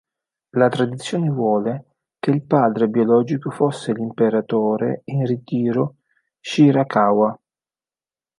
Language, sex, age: Italian, male, 40-49